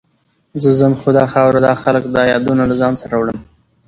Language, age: Pashto, under 19